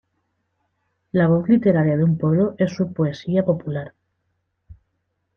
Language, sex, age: Spanish, female, 30-39